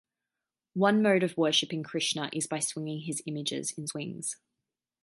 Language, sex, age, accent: English, female, 19-29, Australian English